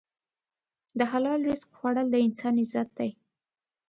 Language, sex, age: Pashto, female, 19-29